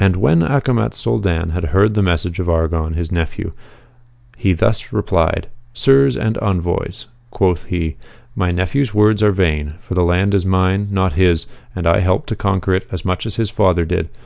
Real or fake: real